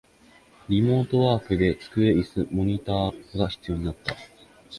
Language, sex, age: Japanese, male, under 19